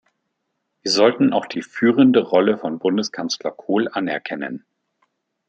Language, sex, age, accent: German, male, 50-59, Deutschland Deutsch